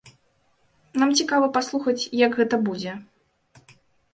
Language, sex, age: Belarusian, female, 19-29